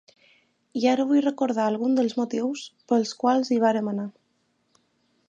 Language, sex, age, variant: Catalan, female, 19-29, Balear